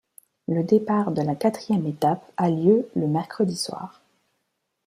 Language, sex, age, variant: French, female, 19-29, Français de métropole